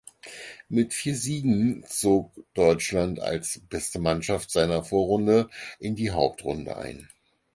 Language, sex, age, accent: German, male, 50-59, Deutschland Deutsch